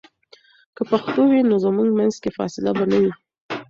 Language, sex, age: Pashto, female, 19-29